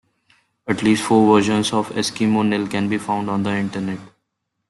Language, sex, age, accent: English, male, 19-29, India and South Asia (India, Pakistan, Sri Lanka)